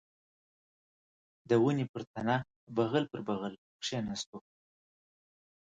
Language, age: Pashto, 30-39